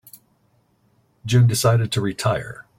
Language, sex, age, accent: English, male, 40-49, United States English